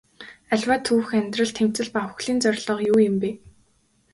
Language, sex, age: Mongolian, female, 19-29